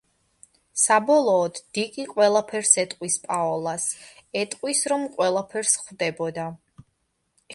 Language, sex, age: Georgian, female, 19-29